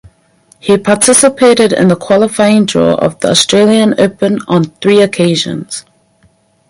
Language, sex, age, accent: English, female, 19-29, New Zealand English